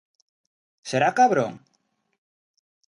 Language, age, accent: Galician, 19-29, Normativo (estándar)